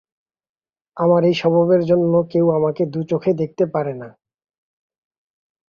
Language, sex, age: Bengali, male, 30-39